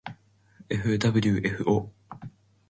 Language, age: Japanese, 19-29